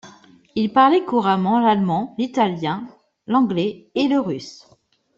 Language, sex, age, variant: French, female, 30-39, Français de métropole